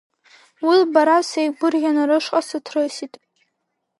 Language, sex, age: Abkhazian, female, under 19